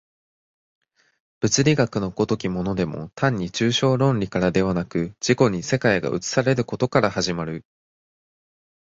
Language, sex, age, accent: Japanese, male, under 19, 標準語